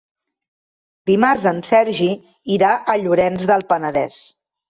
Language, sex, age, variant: Catalan, female, 30-39, Central